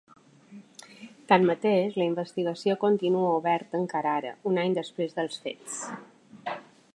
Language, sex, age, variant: Catalan, female, 40-49, Balear